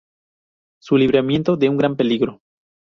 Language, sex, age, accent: Spanish, male, 19-29, México